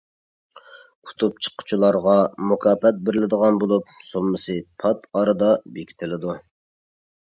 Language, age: Uyghur, 30-39